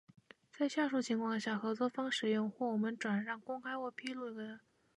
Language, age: Chinese, 19-29